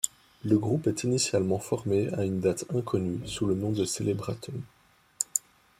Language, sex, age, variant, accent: French, male, 19-29, Français d'Europe, Français de Belgique